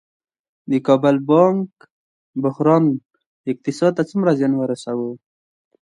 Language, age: Pashto, 19-29